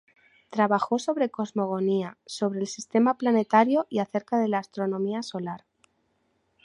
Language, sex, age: Spanish, female, 19-29